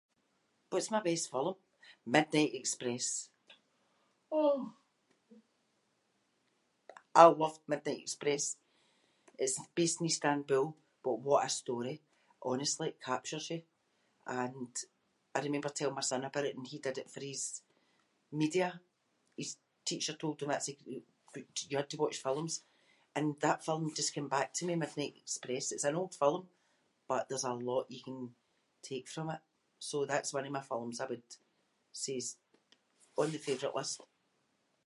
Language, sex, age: Scots, female, 60-69